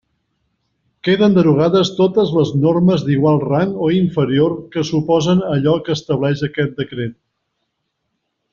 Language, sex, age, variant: Catalan, male, 50-59, Central